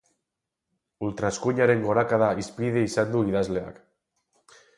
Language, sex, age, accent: Basque, male, 40-49, Mendebalekoa (Araba, Bizkaia, Gipuzkoako mendebaleko herri batzuk)